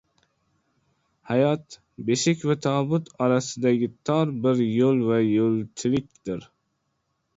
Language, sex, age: Uzbek, male, under 19